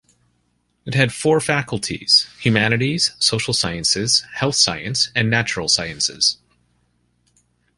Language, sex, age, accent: English, male, 40-49, United States English